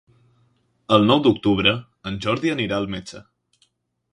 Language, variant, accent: Catalan, Central, central; valencià